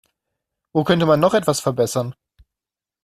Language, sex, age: German, male, 19-29